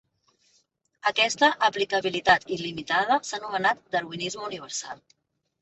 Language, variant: Catalan, Central